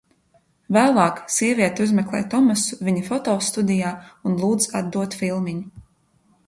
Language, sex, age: Latvian, female, 19-29